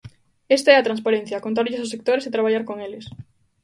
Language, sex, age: Galician, female, 19-29